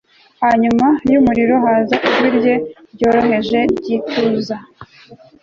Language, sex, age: Kinyarwanda, female, 19-29